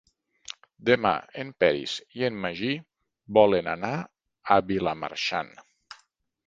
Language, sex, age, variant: Catalan, male, 40-49, Nord-Occidental